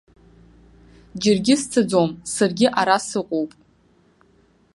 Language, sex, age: Abkhazian, female, 19-29